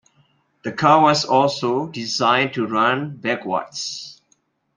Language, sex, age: English, male, 40-49